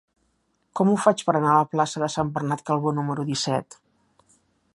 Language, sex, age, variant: Catalan, female, 50-59, Central